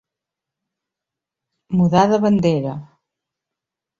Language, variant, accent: Catalan, Central, Barceloní